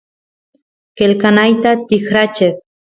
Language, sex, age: Santiago del Estero Quichua, female, 19-29